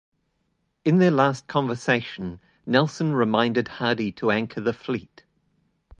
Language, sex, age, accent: English, male, 40-49, New Zealand English